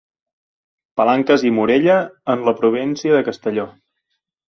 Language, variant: Catalan, Central